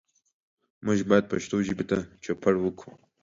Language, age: Pashto, 19-29